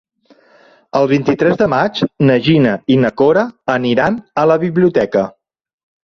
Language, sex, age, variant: Catalan, male, 40-49, Central